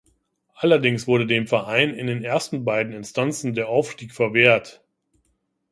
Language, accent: German, Deutschland Deutsch